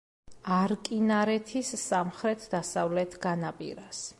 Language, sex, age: Georgian, female, 30-39